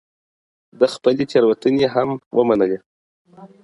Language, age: Pashto, 30-39